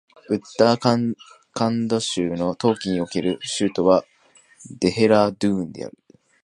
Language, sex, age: Japanese, male, 19-29